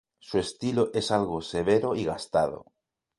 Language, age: Spanish, 40-49